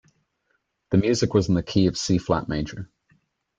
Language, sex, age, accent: English, male, 19-29, Irish English